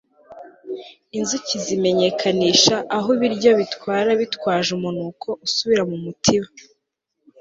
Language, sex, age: Kinyarwanda, female, 19-29